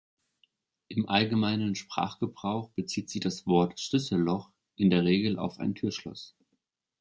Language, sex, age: German, male, 19-29